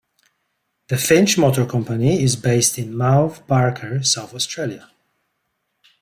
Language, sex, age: English, male, 40-49